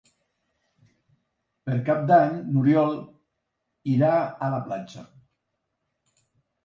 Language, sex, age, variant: Catalan, male, 50-59, Central